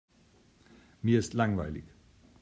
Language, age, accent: German, 50-59, Deutschland Deutsch